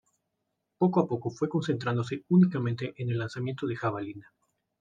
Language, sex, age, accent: Spanish, male, 19-29, México